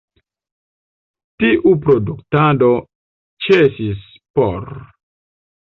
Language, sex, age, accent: Esperanto, male, 19-29, Internacia